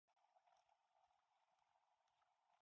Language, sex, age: English, female, 19-29